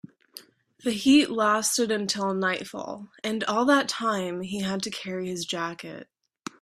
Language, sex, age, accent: English, female, 19-29, United States English